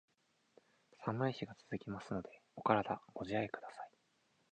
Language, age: Japanese, 19-29